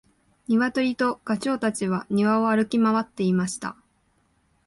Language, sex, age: Japanese, female, 19-29